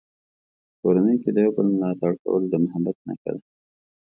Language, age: Pashto, 19-29